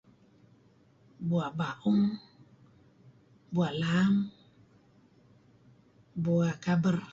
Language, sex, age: Kelabit, female, 50-59